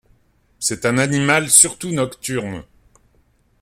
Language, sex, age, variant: French, male, 50-59, Français de métropole